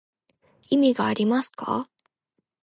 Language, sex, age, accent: Japanese, female, 19-29, 標準語